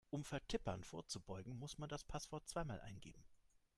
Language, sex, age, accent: German, male, 30-39, Deutschland Deutsch